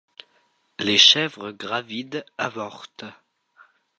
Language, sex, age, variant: French, male, under 19, Français de métropole